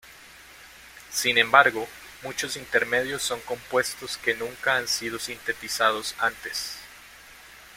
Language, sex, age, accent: Spanish, male, 19-29, Andino-Pacífico: Colombia, Perú, Ecuador, oeste de Bolivia y Venezuela andina